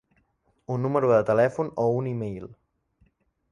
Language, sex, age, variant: Catalan, male, under 19, Central